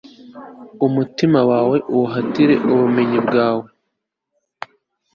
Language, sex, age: Kinyarwanda, male, 19-29